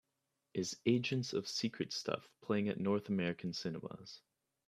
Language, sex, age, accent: English, male, under 19, United States English